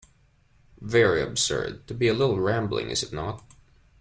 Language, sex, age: English, male, 19-29